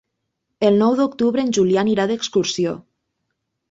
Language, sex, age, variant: Catalan, female, 19-29, Nord-Occidental